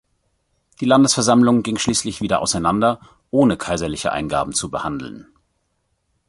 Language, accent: German, Deutschland Deutsch